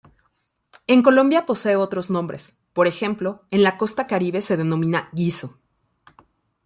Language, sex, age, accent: Spanish, female, 40-49, México